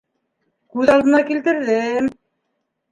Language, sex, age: Bashkir, female, 60-69